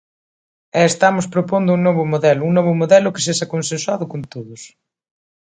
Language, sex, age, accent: Galician, female, 30-39, Atlántico (seseo e gheada)